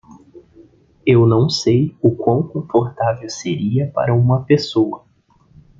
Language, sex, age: Portuguese, male, 30-39